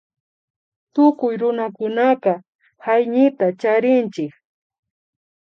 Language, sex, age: Imbabura Highland Quichua, female, 30-39